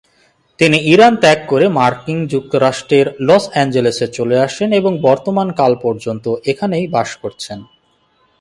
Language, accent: Bengali, Standard Bengali